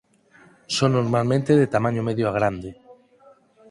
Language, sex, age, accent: Galician, male, 40-49, Normativo (estándar)